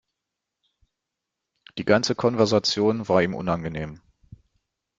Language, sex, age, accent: German, male, 50-59, Deutschland Deutsch